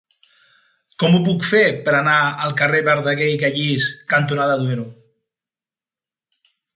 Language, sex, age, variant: Catalan, male, 50-59, Central